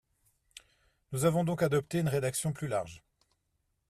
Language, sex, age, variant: French, male, 50-59, Français de métropole